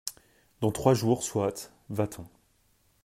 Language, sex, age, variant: French, male, 19-29, Français de métropole